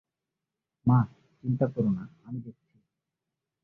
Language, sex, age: Bengali, male, 19-29